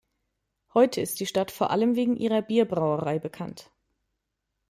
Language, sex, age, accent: German, female, 30-39, Deutschland Deutsch